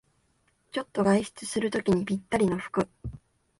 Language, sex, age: Japanese, female, 19-29